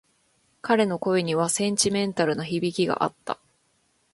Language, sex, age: Japanese, female, 19-29